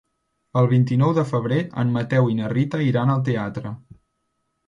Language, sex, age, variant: Catalan, male, 19-29, Central